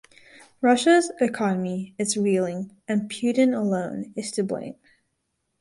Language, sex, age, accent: English, female, under 19, United States English